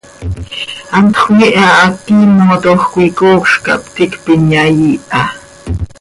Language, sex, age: Seri, female, 40-49